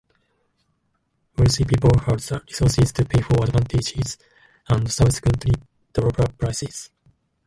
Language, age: English, 19-29